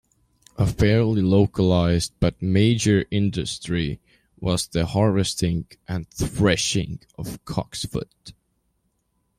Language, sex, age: English, male, 19-29